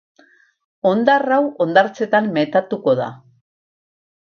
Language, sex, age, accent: Basque, female, 70-79, Mendebalekoa (Araba, Bizkaia, Gipuzkoako mendebaleko herri batzuk)